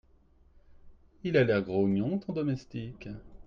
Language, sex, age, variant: French, male, 30-39, Français de métropole